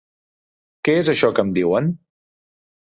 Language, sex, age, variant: Catalan, male, 30-39, Central